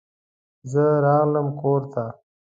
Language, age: Pashto, 19-29